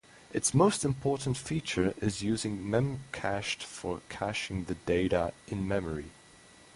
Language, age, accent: English, 19-29, United States English; England English